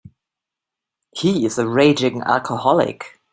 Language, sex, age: English, female, 40-49